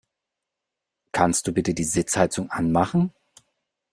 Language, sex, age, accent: German, male, 30-39, Deutschland Deutsch